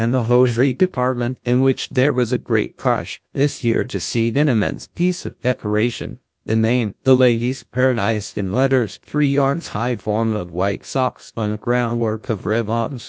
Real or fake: fake